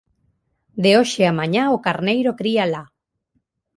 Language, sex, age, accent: Galician, female, 30-39, Normativo (estándar)